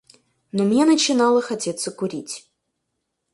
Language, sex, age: Russian, female, 19-29